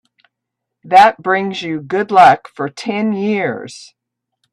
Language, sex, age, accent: English, female, 60-69, United States English